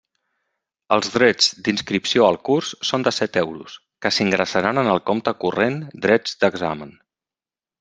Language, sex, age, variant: Catalan, male, 40-49, Central